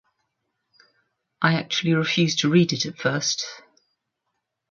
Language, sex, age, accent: English, female, 60-69, England English